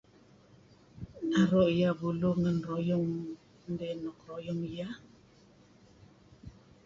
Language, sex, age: Kelabit, female, 50-59